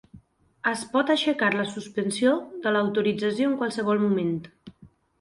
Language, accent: Catalan, valencià